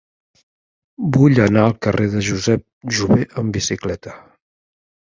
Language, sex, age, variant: Catalan, male, 60-69, Central